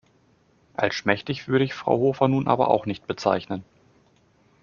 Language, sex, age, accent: German, male, 30-39, Deutschland Deutsch